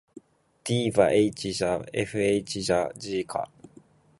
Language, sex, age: Japanese, male, 19-29